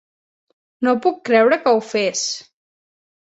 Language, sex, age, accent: Catalan, female, 30-39, Barcelona